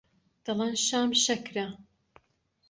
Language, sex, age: Central Kurdish, female, 19-29